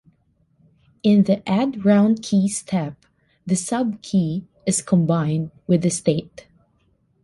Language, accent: English, Filipino